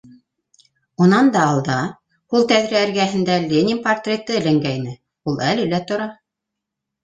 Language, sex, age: Bashkir, female, 50-59